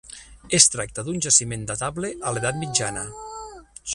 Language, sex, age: Catalan, male, 40-49